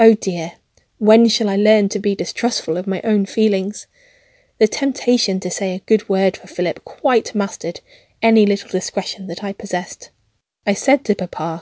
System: none